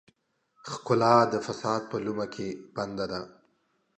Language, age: Pashto, 30-39